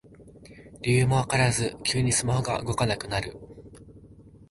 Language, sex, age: Japanese, male, 19-29